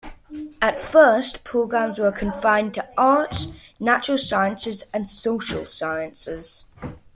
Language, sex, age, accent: English, male, under 19, Welsh English